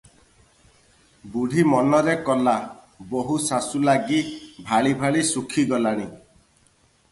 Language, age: Odia, 30-39